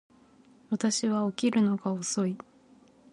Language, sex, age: Japanese, female, 19-29